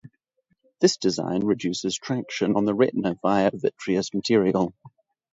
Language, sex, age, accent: English, male, 30-39, England English; New Zealand English